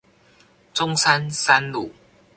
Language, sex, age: Chinese, male, under 19